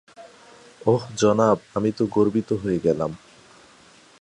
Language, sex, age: Bengali, male, 19-29